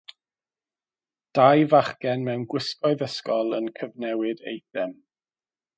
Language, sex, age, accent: Welsh, male, 30-39, Y Deyrnas Unedig Cymraeg